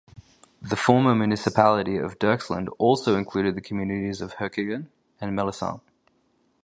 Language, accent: English, Australian English